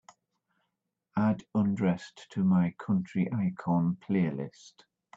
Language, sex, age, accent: English, male, 60-69, England English